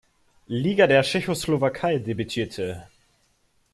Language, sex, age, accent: German, male, 19-29, Deutschland Deutsch